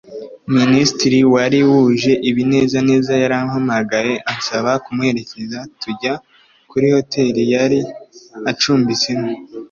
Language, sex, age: Kinyarwanda, male, 19-29